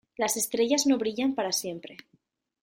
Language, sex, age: Spanish, female, 19-29